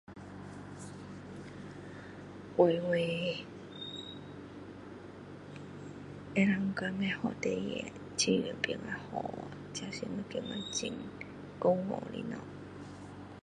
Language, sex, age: Min Dong Chinese, female, 40-49